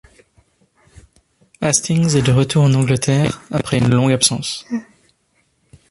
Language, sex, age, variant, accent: French, male, 30-39, Français d'Europe, Français de Suisse